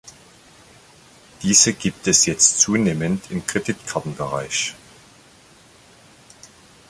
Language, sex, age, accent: German, male, 50-59, Deutschland Deutsch